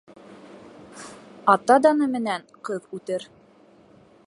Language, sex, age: Bashkir, female, 19-29